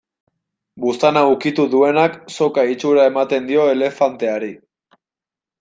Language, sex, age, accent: Basque, male, 19-29, Mendebalekoa (Araba, Bizkaia, Gipuzkoako mendebaleko herri batzuk)